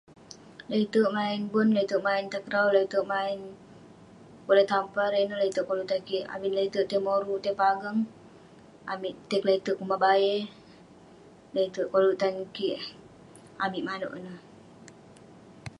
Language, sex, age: Western Penan, female, under 19